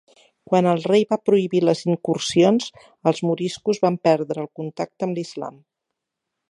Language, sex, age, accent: Catalan, female, 50-59, central; septentrional